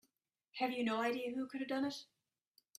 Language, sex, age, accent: English, female, 30-39, Irish English